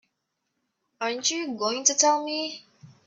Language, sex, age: English, female, under 19